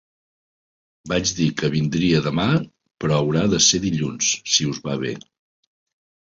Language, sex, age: Catalan, male, 50-59